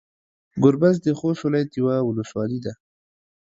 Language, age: Pashto, 19-29